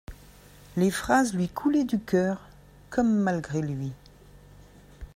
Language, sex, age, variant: French, female, 60-69, Français de métropole